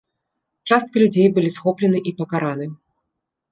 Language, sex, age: Belarusian, female, 30-39